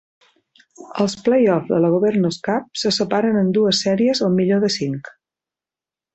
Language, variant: Catalan, Central